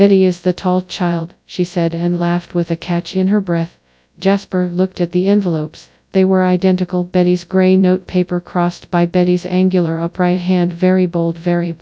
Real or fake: fake